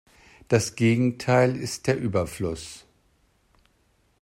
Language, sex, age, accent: German, male, 50-59, Deutschland Deutsch